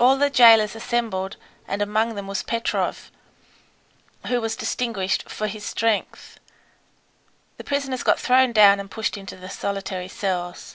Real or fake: real